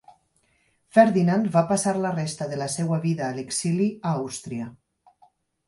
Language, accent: Catalan, valencià